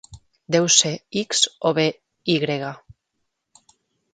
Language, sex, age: Catalan, female, 40-49